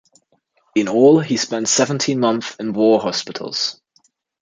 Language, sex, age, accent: English, male, under 19, England English